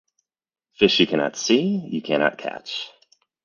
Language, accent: English, United States English